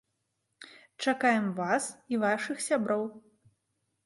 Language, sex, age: Belarusian, female, 30-39